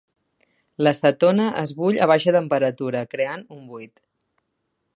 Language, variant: Catalan, Central